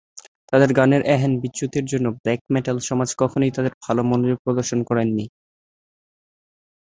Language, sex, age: Bengali, male, 19-29